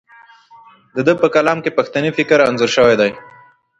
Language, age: Pashto, 19-29